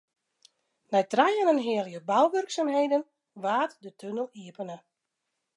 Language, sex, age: Western Frisian, female, 40-49